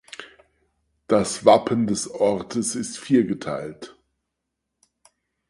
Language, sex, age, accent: German, male, 50-59, Deutschland Deutsch